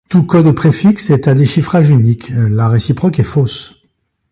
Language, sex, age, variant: French, male, 70-79, Français de métropole